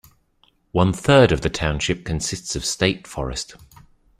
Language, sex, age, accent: English, male, 30-39, England English